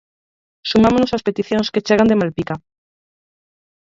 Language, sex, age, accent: Galician, female, 30-39, Central (gheada)